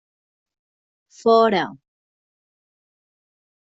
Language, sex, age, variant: Catalan, female, 60-69, Central